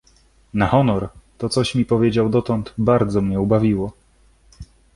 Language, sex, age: Polish, male, 19-29